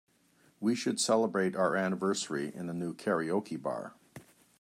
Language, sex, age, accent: English, male, 60-69, Canadian English